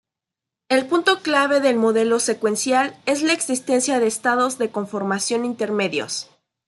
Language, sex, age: Spanish, female, 19-29